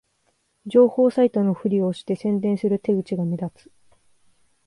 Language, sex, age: Japanese, female, 19-29